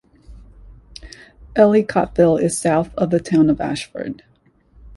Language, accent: English, United States English